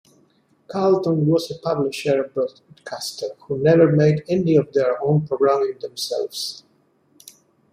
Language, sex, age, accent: English, male, 60-69, United States English